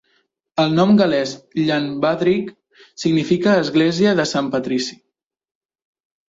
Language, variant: Catalan, Central